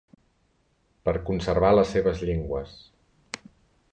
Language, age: Catalan, 40-49